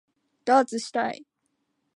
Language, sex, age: Japanese, female, under 19